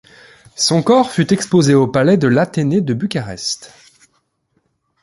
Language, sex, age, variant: French, male, 19-29, Français de métropole